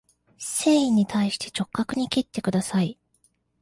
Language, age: Japanese, 19-29